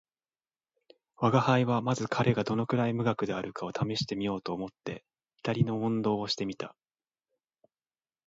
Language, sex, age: Japanese, male, 19-29